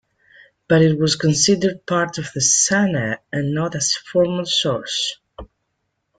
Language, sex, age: English, female, 40-49